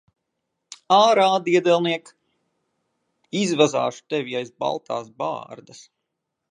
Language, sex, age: Latvian, male, 19-29